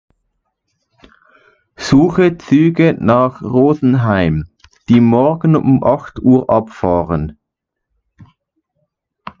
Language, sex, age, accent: German, male, under 19, Schweizerdeutsch